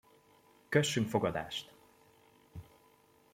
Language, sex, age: Hungarian, male, 19-29